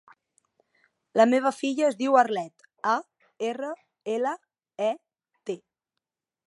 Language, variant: Catalan, Central